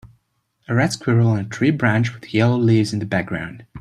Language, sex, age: English, male, 19-29